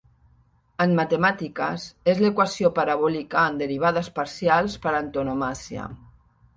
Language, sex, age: Catalan, female, 50-59